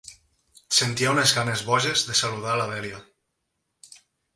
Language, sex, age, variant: Catalan, male, 19-29, Nord-Occidental